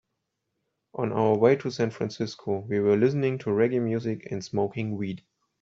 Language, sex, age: English, male, 30-39